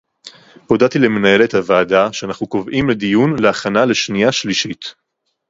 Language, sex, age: Hebrew, male, 19-29